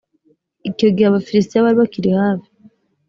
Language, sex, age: Kinyarwanda, female, 19-29